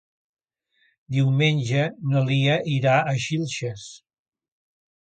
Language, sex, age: Catalan, male, 70-79